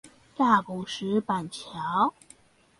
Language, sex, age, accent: Chinese, female, under 19, 出生地：新北市